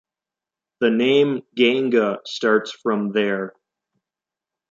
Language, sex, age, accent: English, male, under 19, United States English